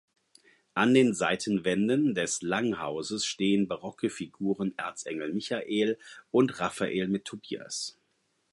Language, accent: German, Deutschland Deutsch